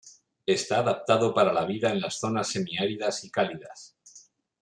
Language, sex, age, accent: Spanish, male, 40-49, España: Norte peninsular (Asturias, Castilla y León, Cantabria, País Vasco, Navarra, Aragón, La Rioja, Guadalajara, Cuenca)